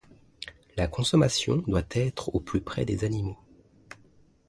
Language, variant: French, Français de métropole